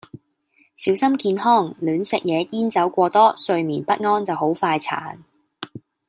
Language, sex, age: Cantonese, female, 19-29